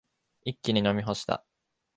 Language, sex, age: Japanese, male, 19-29